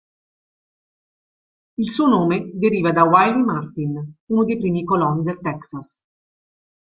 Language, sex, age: Italian, female, 40-49